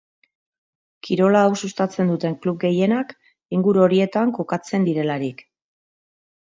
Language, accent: Basque, Mendebalekoa (Araba, Bizkaia, Gipuzkoako mendebaleko herri batzuk)